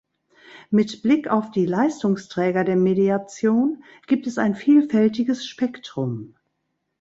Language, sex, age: German, female, 60-69